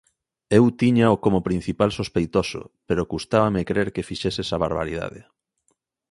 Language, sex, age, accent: Galician, male, 19-29, Normativo (estándar)